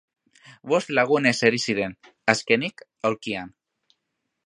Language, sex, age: Basque, male, under 19